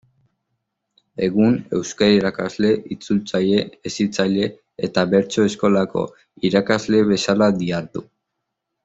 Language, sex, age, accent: Basque, male, under 19, Erdialdekoa edo Nafarra (Gipuzkoa, Nafarroa)